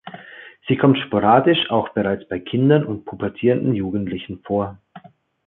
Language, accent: German, Österreichisches Deutsch